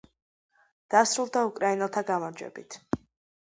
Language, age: Georgian, under 19